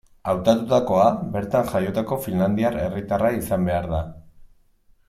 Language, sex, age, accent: Basque, male, 30-39, Mendebalekoa (Araba, Bizkaia, Gipuzkoako mendebaleko herri batzuk)